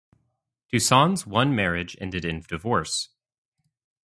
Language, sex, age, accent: English, male, 19-29, United States English